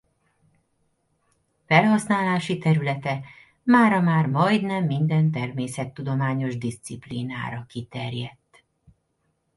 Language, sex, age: Hungarian, female, 40-49